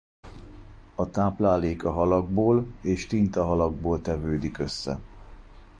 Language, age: Hungarian, 40-49